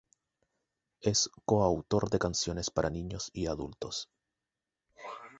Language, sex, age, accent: Spanish, male, 19-29, Chileno: Chile, Cuyo